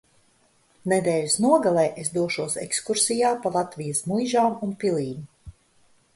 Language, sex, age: Latvian, female, 50-59